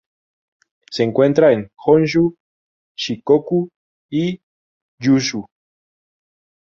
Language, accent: Spanish, México